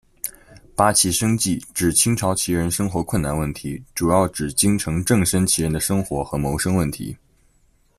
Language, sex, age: Chinese, male, under 19